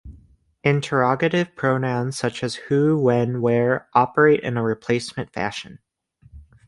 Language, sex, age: English, male, under 19